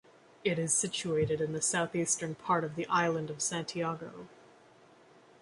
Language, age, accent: English, under 19, Canadian English